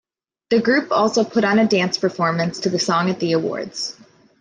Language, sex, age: English, female, 30-39